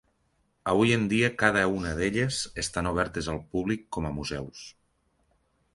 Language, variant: Catalan, Nord-Occidental